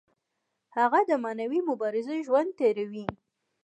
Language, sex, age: Pashto, female, 19-29